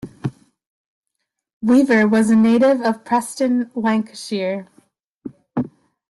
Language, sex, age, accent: English, female, 19-29, Canadian English